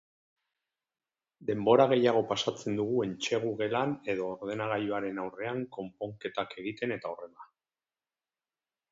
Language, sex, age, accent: Basque, male, 40-49, Erdialdekoa edo Nafarra (Gipuzkoa, Nafarroa)